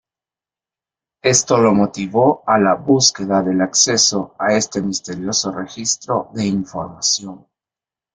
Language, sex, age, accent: Spanish, male, 40-49, América central